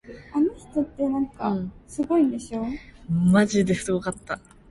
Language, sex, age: Korean, female, 19-29